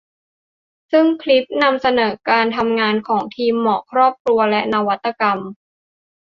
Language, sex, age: Thai, female, 19-29